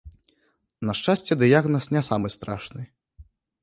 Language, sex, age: Belarusian, male, 19-29